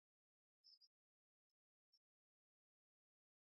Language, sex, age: Japanese, male, 19-29